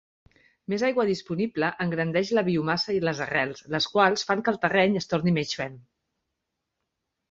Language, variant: Catalan, Central